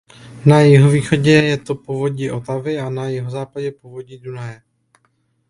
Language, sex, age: Czech, male, 30-39